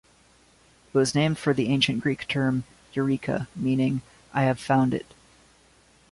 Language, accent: English, United States English